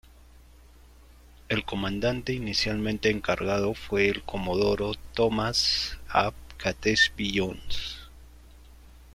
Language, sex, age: Spanish, male, 19-29